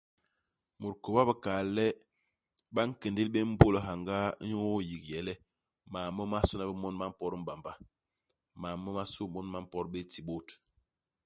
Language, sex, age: Basaa, male, 50-59